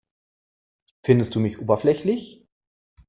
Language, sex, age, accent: German, male, 40-49, Deutschland Deutsch